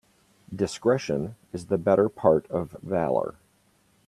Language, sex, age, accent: English, male, 50-59, United States English